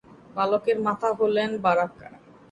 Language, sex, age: Bengali, female, 30-39